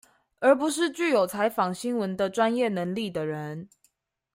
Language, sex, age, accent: Chinese, female, 19-29, 出生地：臺中市